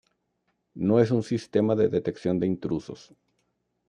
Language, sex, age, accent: Spanish, male, 40-49, México